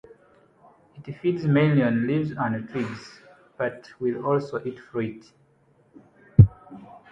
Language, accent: English, Ugandan english